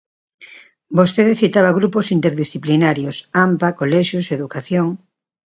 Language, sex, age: Galician, female, 60-69